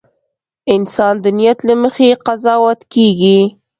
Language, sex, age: Pashto, female, 19-29